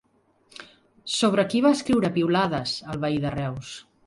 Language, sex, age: Catalan, female, 40-49